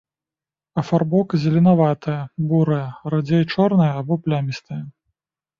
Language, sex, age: Belarusian, male, 30-39